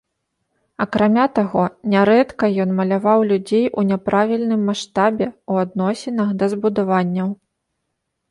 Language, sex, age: Belarusian, female, 30-39